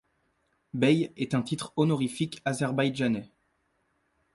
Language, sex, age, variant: French, male, 19-29, Français de métropole